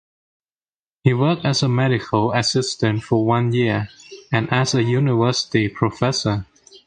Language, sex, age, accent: English, male, 19-29, Singaporean English